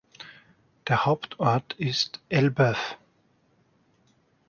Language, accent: German, Österreichisches Deutsch